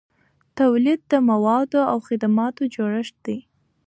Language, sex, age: Pashto, female, 19-29